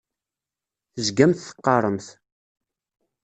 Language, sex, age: Kabyle, male, 30-39